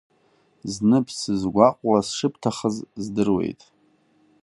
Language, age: Abkhazian, 30-39